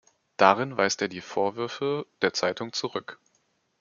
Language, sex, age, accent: German, male, 19-29, Deutschland Deutsch